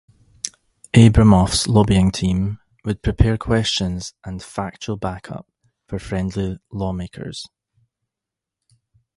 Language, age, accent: English, 30-39, Scottish English